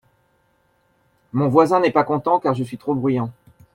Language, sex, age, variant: French, male, 40-49, Français de métropole